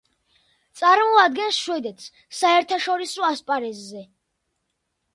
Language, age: Georgian, under 19